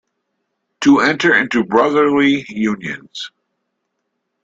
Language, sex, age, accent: English, male, 60-69, United States English